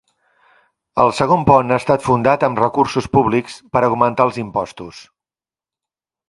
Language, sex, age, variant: Catalan, male, 50-59, Central